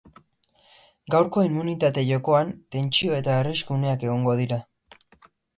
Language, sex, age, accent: Basque, male, 19-29, Erdialdekoa edo Nafarra (Gipuzkoa, Nafarroa)